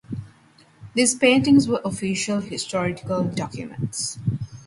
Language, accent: English, United States English